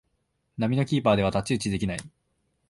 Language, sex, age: Japanese, male, 19-29